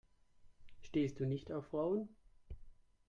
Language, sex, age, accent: German, male, 30-39, Deutschland Deutsch